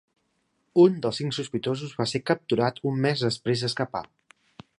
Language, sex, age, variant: Catalan, female, 40-49, Central